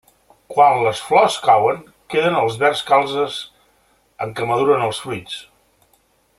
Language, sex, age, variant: Catalan, male, 60-69, Central